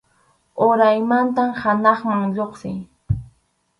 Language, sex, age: Arequipa-La Unión Quechua, female, under 19